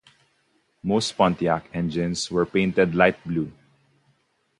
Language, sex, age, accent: English, male, 19-29, Filipino